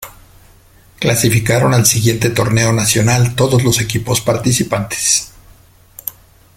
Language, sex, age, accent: Spanish, male, 50-59, México